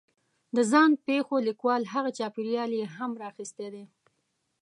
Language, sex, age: Pashto, female, 30-39